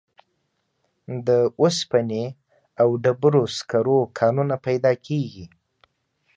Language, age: Pashto, 19-29